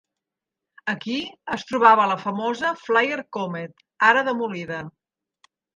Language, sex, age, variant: Catalan, female, 50-59, Central